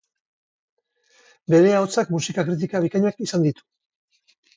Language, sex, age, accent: Basque, male, 50-59, Mendebalekoa (Araba, Bizkaia, Gipuzkoako mendebaleko herri batzuk)